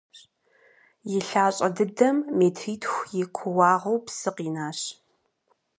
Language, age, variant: Kabardian, 19-29, Адыгэбзэ (Къэбэрдей, Кирил, псоми зэдай)